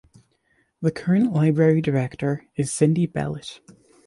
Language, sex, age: English, male, under 19